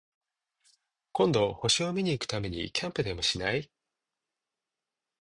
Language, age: Japanese, 30-39